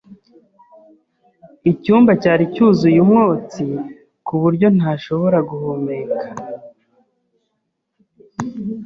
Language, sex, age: Kinyarwanda, male, 30-39